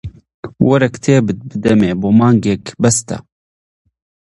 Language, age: Central Kurdish, 19-29